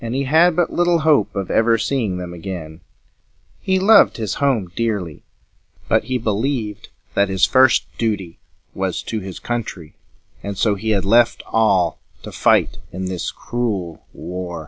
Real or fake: real